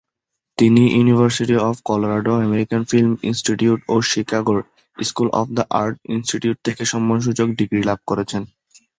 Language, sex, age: Bengali, male, 19-29